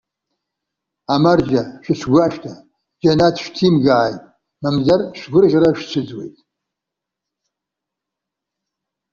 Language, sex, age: Abkhazian, male, 70-79